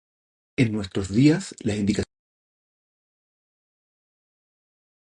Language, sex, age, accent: Spanish, male, 40-49, Chileno: Chile, Cuyo